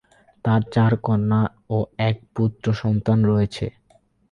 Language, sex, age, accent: Bengali, male, 19-29, Bengali; Bangla